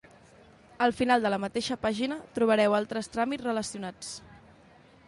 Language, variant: Catalan, Central